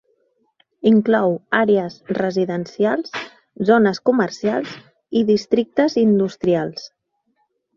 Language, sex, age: Catalan, female, 40-49